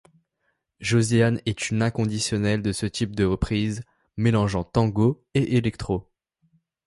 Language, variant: French, Français de métropole